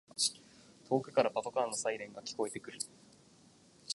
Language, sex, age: Japanese, male, 19-29